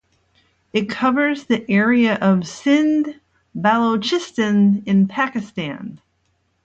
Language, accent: English, United States English